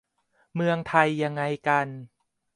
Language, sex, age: Thai, male, 30-39